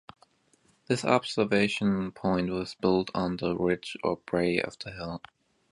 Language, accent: English, United States English